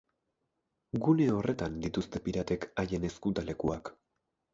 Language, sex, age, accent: Basque, male, 19-29, Erdialdekoa edo Nafarra (Gipuzkoa, Nafarroa)